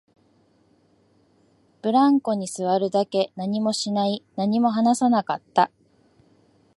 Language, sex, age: Japanese, female, 40-49